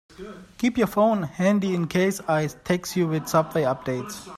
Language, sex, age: English, male, 19-29